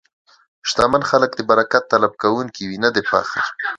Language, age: Pashto, 19-29